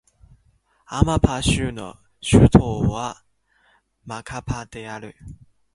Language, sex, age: Japanese, male, 19-29